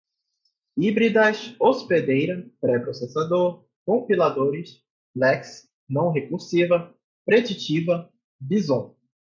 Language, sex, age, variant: Portuguese, male, 19-29, Portuguese (Brasil)